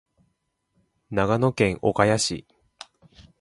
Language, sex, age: Japanese, male, 19-29